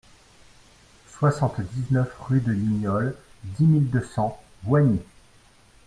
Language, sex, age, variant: French, male, 40-49, Français de métropole